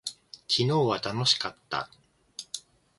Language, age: Japanese, 19-29